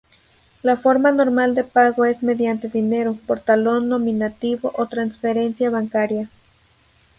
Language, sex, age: Spanish, female, under 19